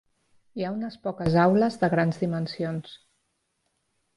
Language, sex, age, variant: Catalan, female, 40-49, Central